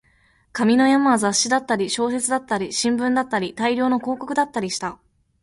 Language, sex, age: Japanese, female, 19-29